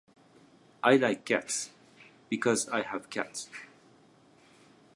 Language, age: Japanese, 40-49